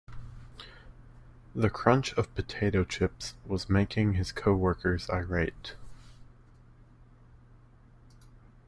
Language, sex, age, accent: English, male, under 19, United States English